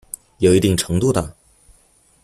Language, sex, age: Chinese, male, under 19